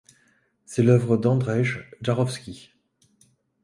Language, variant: French, Français de métropole